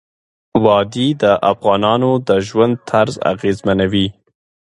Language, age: Pashto, 30-39